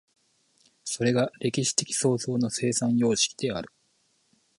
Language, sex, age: Japanese, male, 30-39